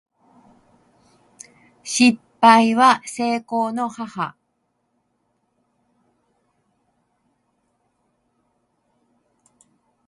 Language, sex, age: Japanese, female, 60-69